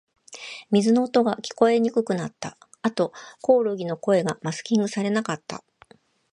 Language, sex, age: Japanese, female, 50-59